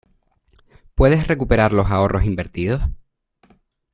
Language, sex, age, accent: Spanish, male, 19-29, España: Islas Canarias